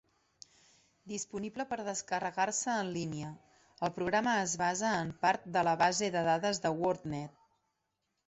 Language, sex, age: Catalan, female, 40-49